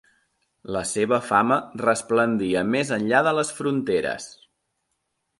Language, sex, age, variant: Catalan, male, 30-39, Central